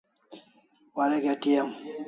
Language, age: Kalasha, 40-49